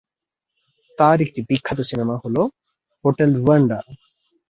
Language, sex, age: Bengali, male, 19-29